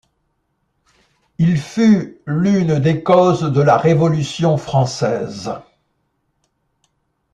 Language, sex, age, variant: French, male, 70-79, Français de métropole